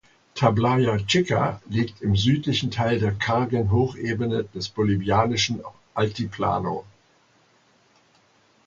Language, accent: German, Deutschland Deutsch